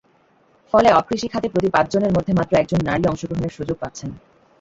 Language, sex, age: Bengali, female, 19-29